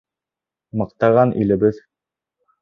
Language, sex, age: Bashkir, male, 19-29